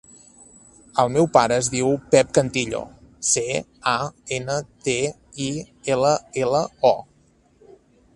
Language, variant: Catalan, Nord-Occidental